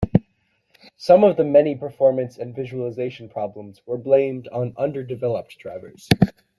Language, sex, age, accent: English, male, 19-29, United States English